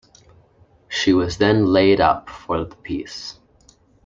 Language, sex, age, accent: English, male, 19-29, Canadian English